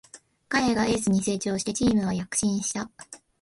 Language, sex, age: Japanese, female, 19-29